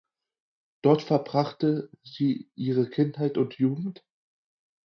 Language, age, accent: German, 19-29, Deutschland Deutsch